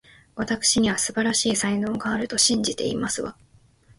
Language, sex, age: Japanese, female, 19-29